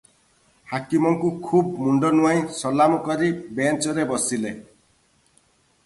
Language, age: Odia, 30-39